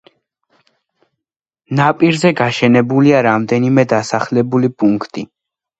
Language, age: Georgian, under 19